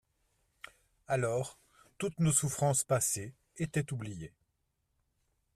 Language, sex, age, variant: French, male, 50-59, Français de métropole